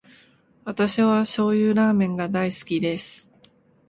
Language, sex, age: Japanese, female, 19-29